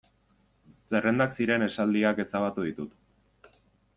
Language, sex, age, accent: Basque, male, 19-29, Erdialdekoa edo Nafarra (Gipuzkoa, Nafarroa)